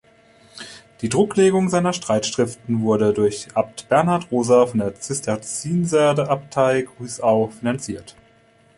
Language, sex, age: German, male, 30-39